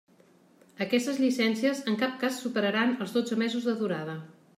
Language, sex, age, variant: Catalan, female, 40-49, Central